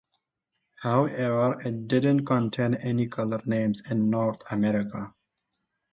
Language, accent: English, India and South Asia (India, Pakistan, Sri Lanka)